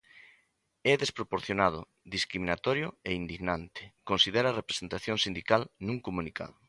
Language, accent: Galician, Normativo (estándar)